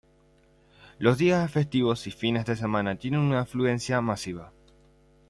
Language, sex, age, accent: Spanish, male, under 19, Rioplatense: Argentina, Uruguay, este de Bolivia, Paraguay